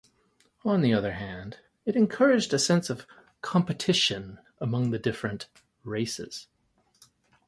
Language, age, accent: English, 40-49, United States English